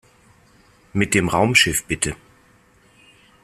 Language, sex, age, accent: German, male, 40-49, Deutschland Deutsch